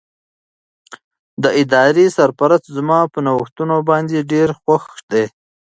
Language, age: Pashto, 19-29